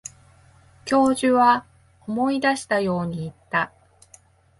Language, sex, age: Japanese, female, 30-39